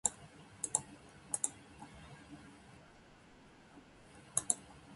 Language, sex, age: Japanese, female, 40-49